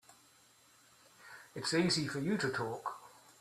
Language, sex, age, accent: English, male, 60-69, Australian English